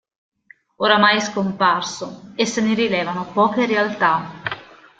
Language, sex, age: Italian, female, 50-59